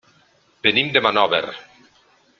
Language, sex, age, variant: Catalan, male, 60-69, Nord-Occidental